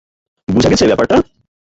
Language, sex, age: Bengali, male, 19-29